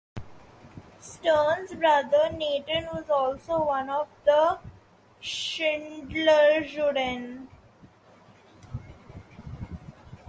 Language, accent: English, India and South Asia (India, Pakistan, Sri Lanka)